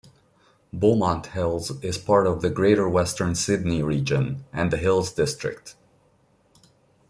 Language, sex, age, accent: English, male, 19-29, United States English